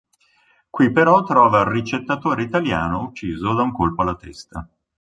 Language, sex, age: Italian, male, 50-59